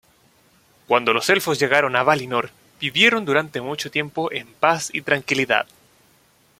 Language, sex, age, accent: Spanish, male, 19-29, Chileno: Chile, Cuyo